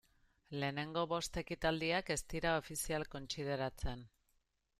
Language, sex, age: Basque, female, 40-49